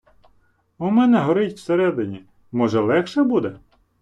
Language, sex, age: Ukrainian, male, 30-39